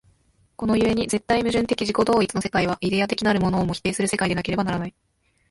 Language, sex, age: Japanese, female, 19-29